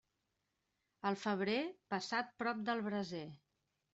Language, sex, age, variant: Catalan, female, 40-49, Central